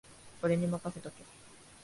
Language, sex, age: Japanese, female, 19-29